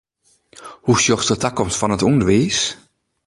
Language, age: Western Frisian, 40-49